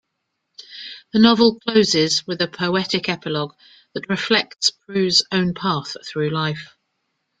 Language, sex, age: English, female, 50-59